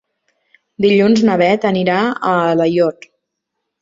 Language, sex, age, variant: Catalan, female, 19-29, Central